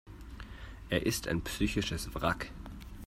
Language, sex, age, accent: German, male, 19-29, Deutschland Deutsch